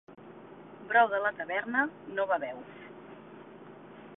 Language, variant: Catalan, Central